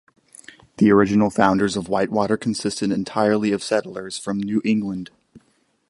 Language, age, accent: English, 19-29, United States English